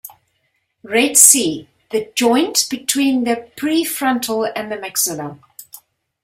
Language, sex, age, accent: English, female, 60-69, Southern African (South Africa, Zimbabwe, Namibia)